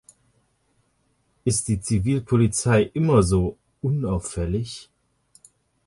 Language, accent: German, Deutschland Deutsch